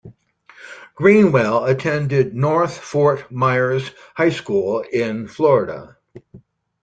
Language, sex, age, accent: English, male, 60-69, United States English